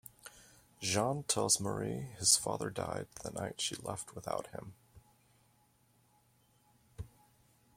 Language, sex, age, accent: English, male, 40-49, United States English